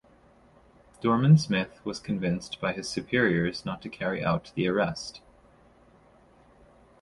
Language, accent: English, United States English